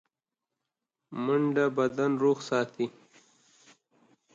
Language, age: Pashto, 30-39